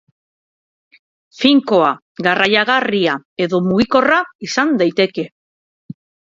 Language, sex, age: Basque, female, 40-49